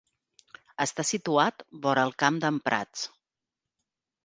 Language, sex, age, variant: Catalan, female, 40-49, Central